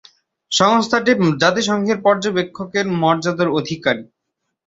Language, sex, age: Bengali, male, 19-29